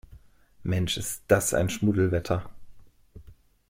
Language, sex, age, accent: German, male, 30-39, Deutschland Deutsch